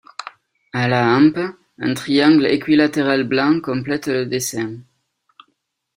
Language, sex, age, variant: French, male, 30-39, Français de métropole